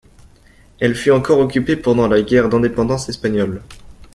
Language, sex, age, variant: French, male, under 19, Français de métropole